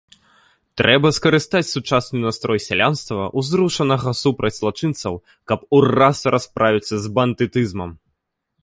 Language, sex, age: Belarusian, male, 19-29